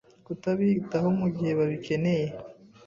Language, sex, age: Kinyarwanda, female, 30-39